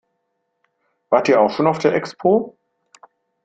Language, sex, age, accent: German, male, 50-59, Deutschland Deutsch